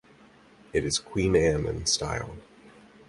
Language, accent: English, United States English